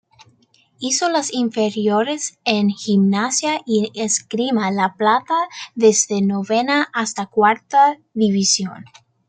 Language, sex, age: Spanish, female, under 19